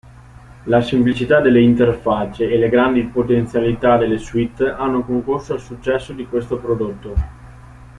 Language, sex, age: Italian, male, 19-29